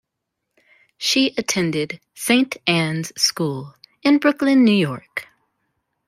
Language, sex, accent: English, female, United States English